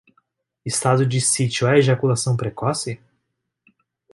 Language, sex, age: Portuguese, male, 19-29